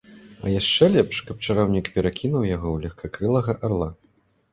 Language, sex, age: Belarusian, male, 30-39